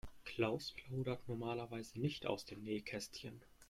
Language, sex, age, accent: German, male, under 19, Deutschland Deutsch